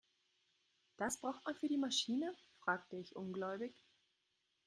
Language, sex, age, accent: German, female, 19-29, Deutschland Deutsch